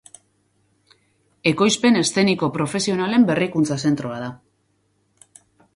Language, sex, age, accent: Basque, female, 40-49, Mendebalekoa (Araba, Bizkaia, Gipuzkoako mendebaleko herri batzuk)